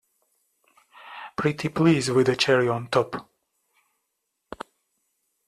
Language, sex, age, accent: English, male, 40-49, United States English